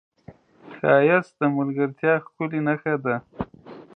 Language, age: Pashto, 30-39